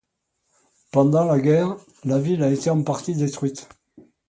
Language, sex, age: French, male, 70-79